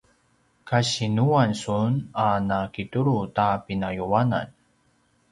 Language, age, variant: Paiwan, 30-39, pinayuanan a kinaikacedasan (東排灣語)